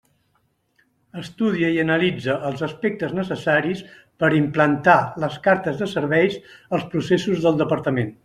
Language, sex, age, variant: Catalan, male, 60-69, Central